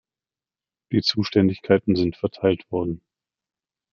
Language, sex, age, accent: German, male, 40-49, Deutschland Deutsch